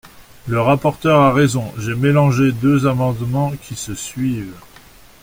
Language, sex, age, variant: French, male, 40-49, Français de métropole